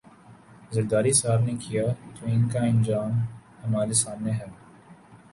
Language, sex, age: Urdu, male, 19-29